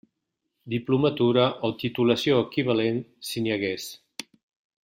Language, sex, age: Catalan, male, 60-69